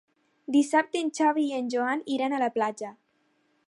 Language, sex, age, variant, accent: Catalan, female, under 19, Alacantí, valencià